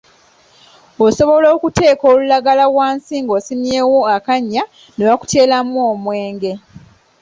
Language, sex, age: Ganda, female, 30-39